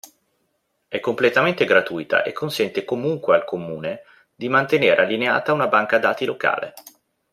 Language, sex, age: Italian, male, 30-39